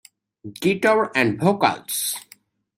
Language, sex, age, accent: English, male, 19-29, United States English